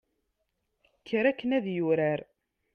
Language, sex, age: Kabyle, female, 19-29